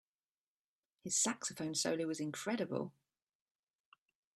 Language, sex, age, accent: English, female, 40-49, England English